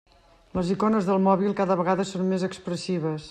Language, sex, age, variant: Catalan, female, 50-59, Central